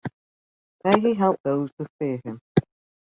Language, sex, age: English, male, 50-59